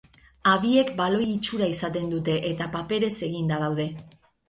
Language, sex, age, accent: Basque, female, 50-59, Erdialdekoa edo Nafarra (Gipuzkoa, Nafarroa)